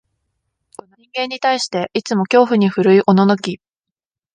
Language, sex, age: Japanese, female, 19-29